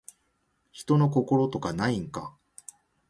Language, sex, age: Japanese, male, 40-49